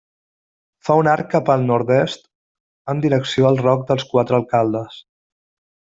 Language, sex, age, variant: Catalan, male, 30-39, Central